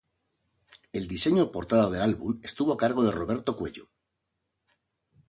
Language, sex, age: Spanish, male, 50-59